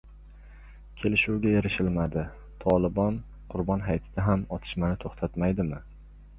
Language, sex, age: Uzbek, male, 19-29